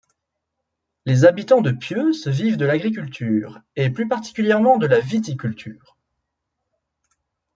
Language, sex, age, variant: French, male, 19-29, Français de métropole